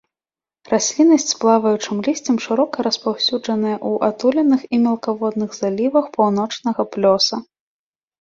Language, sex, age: Belarusian, female, 19-29